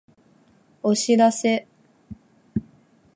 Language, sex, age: Japanese, female, 19-29